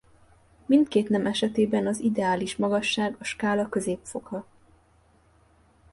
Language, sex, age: Hungarian, female, 19-29